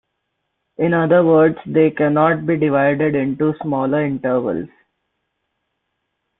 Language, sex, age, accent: English, male, 19-29, India and South Asia (India, Pakistan, Sri Lanka)